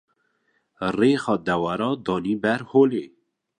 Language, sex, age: Kurdish, male, 30-39